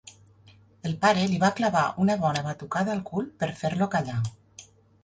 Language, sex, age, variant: Catalan, female, 40-49, Nord-Occidental